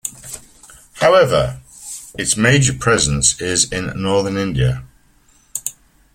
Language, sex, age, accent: English, male, 50-59, England English